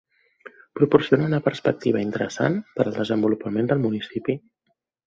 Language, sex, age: Catalan, female, 30-39